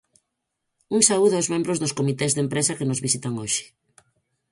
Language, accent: Galician, Normativo (estándar)